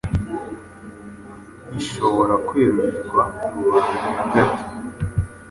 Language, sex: Kinyarwanda, male